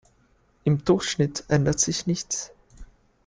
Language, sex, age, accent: German, male, 19-29, Österreichisches Deutsch